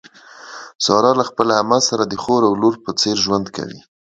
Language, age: Pashto, 19-29